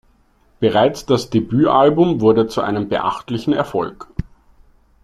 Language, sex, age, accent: German, male, 30-39, Österreichisches Deutsch